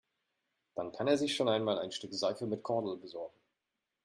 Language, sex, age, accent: German, male, 30-39, Deutschland Deutsch